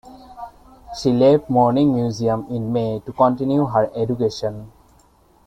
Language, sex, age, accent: English, male, 19-29, India and South Asia (India, Pakistan, Sri Lanka)